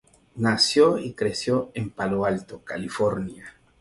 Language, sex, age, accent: Spanish, male, 40-49, Caribe: Cuba, Venezuela, Puerto Rico, República Dominicana, Panamá, Colombia caribeña, México caribeño, Costa del golfo de México